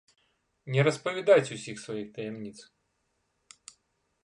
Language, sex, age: Belarusian, male, 50-59